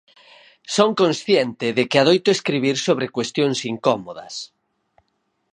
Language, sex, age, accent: Galician, male, 50-59, Oriental (común en zona oriental)